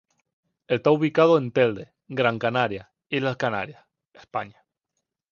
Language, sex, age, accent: Spanish, male, 19-29, España: Islas Canarias